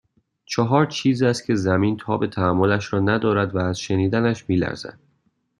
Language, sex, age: Persian, male, 19-29